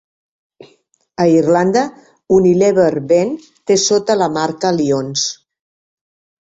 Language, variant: Catalan, Septentrional